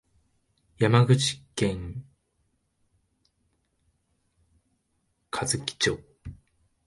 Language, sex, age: Japanese, male, 19-29